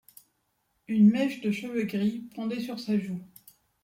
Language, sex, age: French, female, 50-59